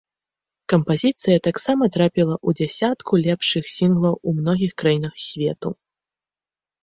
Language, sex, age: Belarusian, female, 19-29